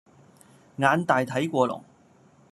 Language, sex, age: Cantonese, male, 40-49